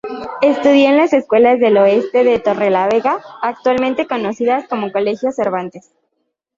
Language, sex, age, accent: Spanish, female, 19-29, México